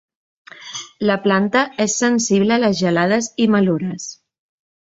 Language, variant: Catalan, Balear